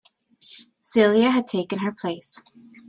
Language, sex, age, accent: English, female, 40-49, United States English